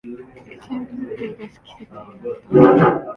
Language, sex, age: Japanese, female, 19-29